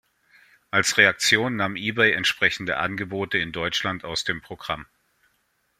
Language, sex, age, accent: German, male, 40-49, Deutschland Deutsch